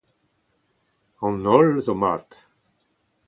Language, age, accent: Breton, 70-79, Leoneg